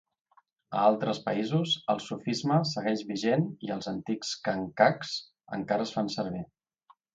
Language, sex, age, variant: Catalan, male, 40-49, Central